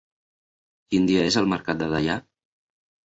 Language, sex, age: Catalan, male, 40-49